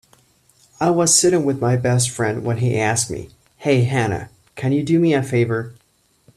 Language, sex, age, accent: English, male, 19-29, United States English